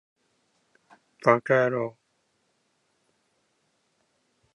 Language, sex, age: Japanese, male, 19-29